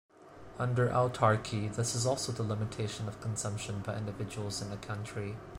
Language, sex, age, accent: English, male, 19-29, Hong Kong English